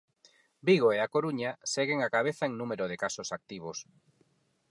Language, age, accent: Galician, 40-49, Normativo (estándar); Neofalante